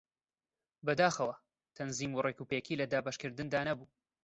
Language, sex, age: Central Kurdish, male, 19-29